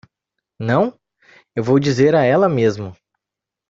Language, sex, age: Portuguese, male, 19-29